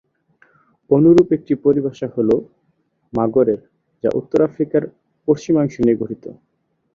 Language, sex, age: Bengali, male, 19-29